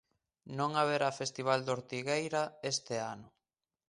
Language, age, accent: Galician, 30-39, Atlántico (seseo e gheada)